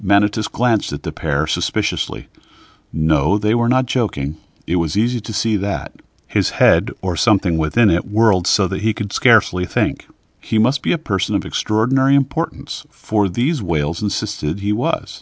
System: none